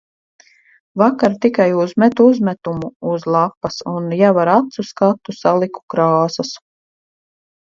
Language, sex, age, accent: Latvian, female, 50-59, Riga